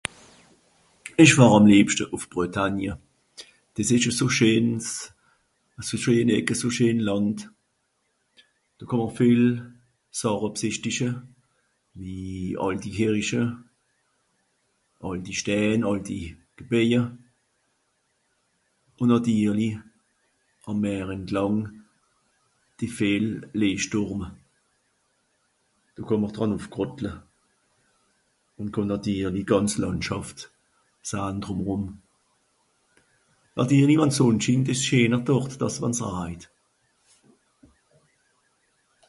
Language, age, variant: Swiss German, 50-59, Nordniederàlemmànisch (Rishoffe, Zàwere, Bùsswìller, Hawenau, Brüemt, Stroossbùri, Molse, Dàmbàch, Schlettstàtt, Pfàlzbùri usw.)